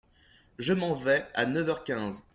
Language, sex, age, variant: French, male, 19-29, Français de métropole